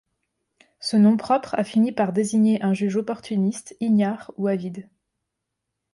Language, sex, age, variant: French, female, 19-29, Français de métropole